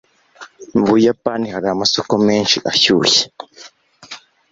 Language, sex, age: Kinyarwanda, male, 19-29